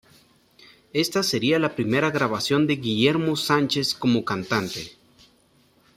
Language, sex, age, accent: Spanish, male, 19-29, México